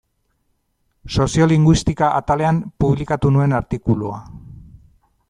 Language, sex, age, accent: Basque, male, 40-49, Mendebalekoa (Araba, Bizkaia, Gipuzkoako mendebaleko herri batzuk)